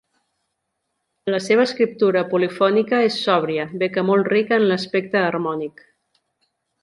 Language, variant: Catalan, Central